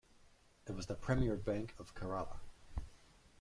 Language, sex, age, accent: English, male, 19-29, United States English